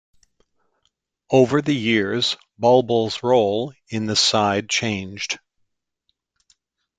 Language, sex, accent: English, male, United States English